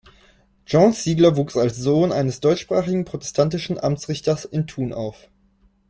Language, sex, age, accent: German, male, 19-29, Deutschland Deutsch